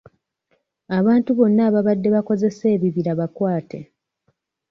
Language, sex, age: Ganda, female, 19-29